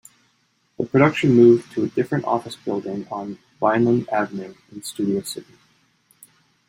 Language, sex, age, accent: English, male, 30-39, United States English